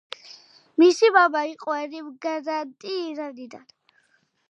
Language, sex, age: Georgian, female, 19-29